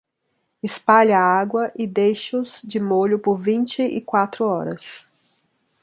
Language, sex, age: Portuguese, female, 40-49